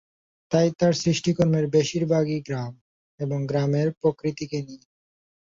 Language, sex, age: Bengali, male, 19-29